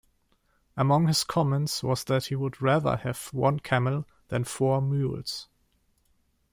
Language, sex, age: English, male, 19-29